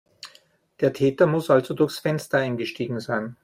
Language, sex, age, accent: German, male, 50-59, Österreichisches Deutsch